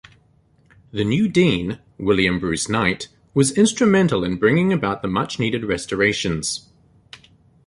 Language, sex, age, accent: English, male, 30-39, New Zealand English